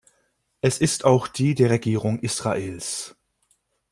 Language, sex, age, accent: German, male, 19-29, Deutschland Deutsch